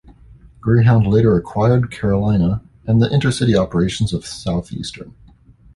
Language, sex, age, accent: English, male, 30-39, United States English